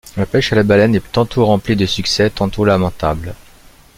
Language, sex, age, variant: French, male, 50-59, Français de métropole